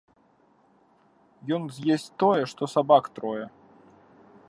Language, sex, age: Belarusian, male, 19-29